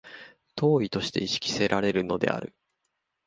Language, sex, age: Japanese, male, 30-39